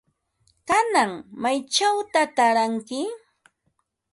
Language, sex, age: Ambo-Pasco Quechua, female, 50-59